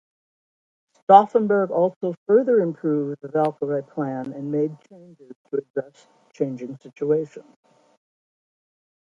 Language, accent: English, United States English